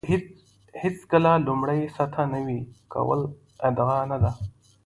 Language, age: Pashto, 19-29